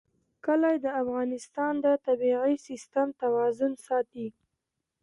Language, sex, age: Pashto, female, 19-29